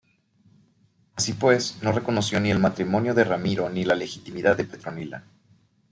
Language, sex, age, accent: Spanish, male, 19-29, México